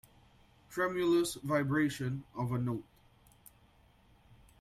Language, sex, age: English, male, 19-29